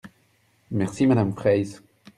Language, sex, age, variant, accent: French, male, 30-39, Français d'Europe, Français de Belgique